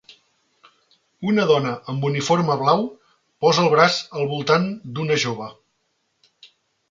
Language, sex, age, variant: Catalan, male, 40-49, Central